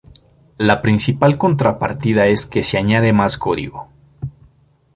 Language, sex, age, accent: Spanish, male, 19-29, México